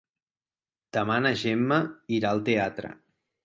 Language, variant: Catalan, Central